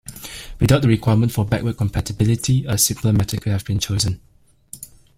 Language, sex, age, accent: English, male, 19-29, England English